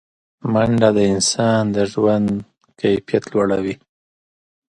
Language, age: Pashto, 19-29